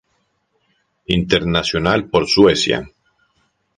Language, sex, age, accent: Spanish, male, 40-49, Andino-Pacífico: Colombia, Perú, Ecuador, oeste de Bolivia y Venezuela andina